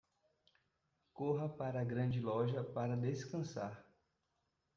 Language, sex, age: Portuguese, male, 19-29